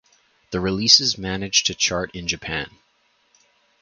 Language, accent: English, Canadian English